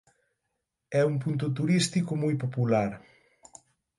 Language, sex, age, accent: Galician, male, 19-29, Atlántico (seseo e gheada); Normativo (estándar)